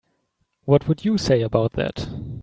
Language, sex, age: English, male, 19-29